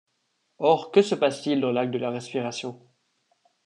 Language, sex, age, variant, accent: French, male, under 19, Français d'Europe, Français de Suisse